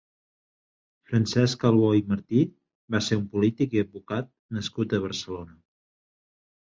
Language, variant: Catalan, Central